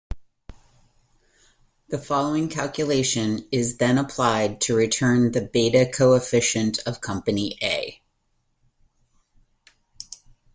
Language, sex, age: English, female, 40-49